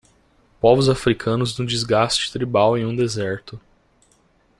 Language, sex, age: Portuguese, male, 19-29